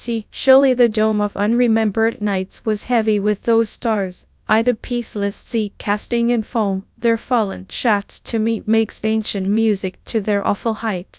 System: TTS, GradTTS